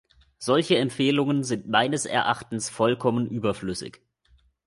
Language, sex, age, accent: German, male, 19-29, Deutschland Deutsch